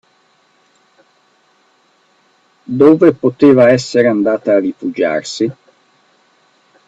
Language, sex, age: Italian, male, 40-49